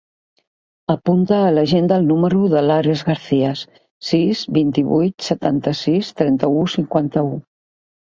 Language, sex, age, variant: Catalan, female, 70-79, Central